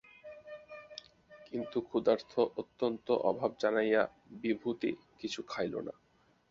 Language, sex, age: Bengali, male, 19-29